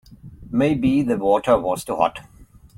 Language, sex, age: English, male, 60-69